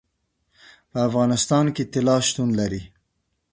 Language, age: Pashto, 30-39